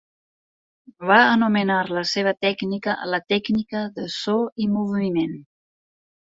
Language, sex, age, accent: Catalan, female, 50-59, aprenent (recent, des del castellà)